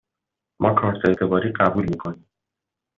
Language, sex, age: Persian, male, 19-29